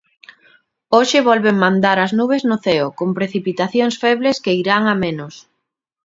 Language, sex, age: Galician, female, 30-39